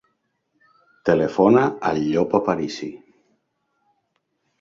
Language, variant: Catalan, Central